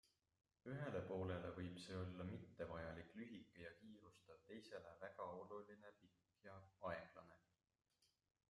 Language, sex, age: Estonian, male, 30-39